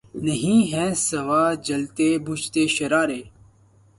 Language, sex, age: Urdu, male, 19-29